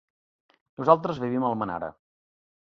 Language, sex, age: Catalan, male, 40-49